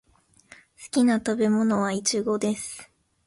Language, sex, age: Japanese, female, 19-29